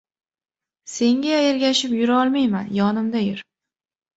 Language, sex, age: Uzbek, female, 19-29